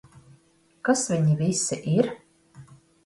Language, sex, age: Latvian, female, 50-59